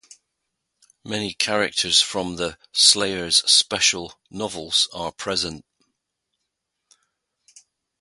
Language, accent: English, England English